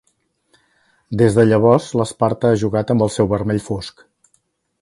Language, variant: Catalan, Central